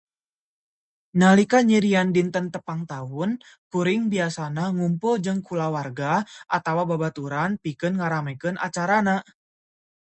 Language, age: Sundanese, 19-29